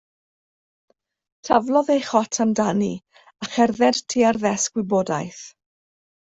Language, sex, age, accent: Welsh, female, 50-59, Y Deyrnas Unedig Cymraeg